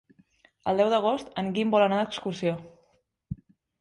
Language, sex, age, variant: Catalan, female, 19-29, Central